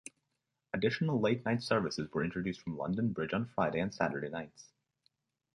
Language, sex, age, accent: English, male, under 19, United States English